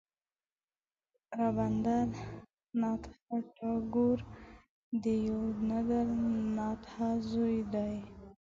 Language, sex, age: Pashto, female, 19-29